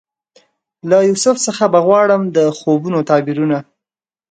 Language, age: Pashto, 19-29